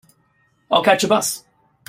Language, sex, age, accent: English, male, 40-49, Australian English